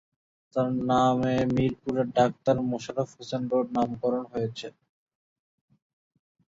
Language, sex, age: Bengali, male, 19-29